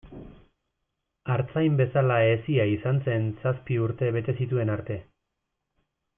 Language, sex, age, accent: Basque, male, 30-39, Erdialdekoa edo Nafarra (Gipuzkoa, Nafarroa)